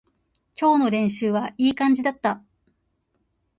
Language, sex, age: Japanese, female, 30-39